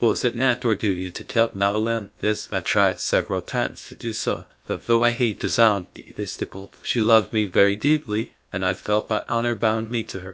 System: TTS, GlowTTS